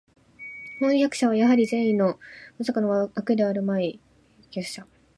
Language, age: Japanese, 19-29